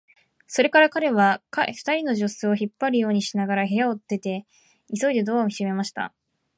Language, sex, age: Japanese, female, 19-29